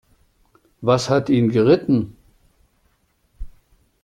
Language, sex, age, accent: German, male, 70-79, Deutschland Deutsch